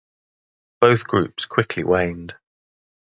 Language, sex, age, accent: English, male, 30-39, England English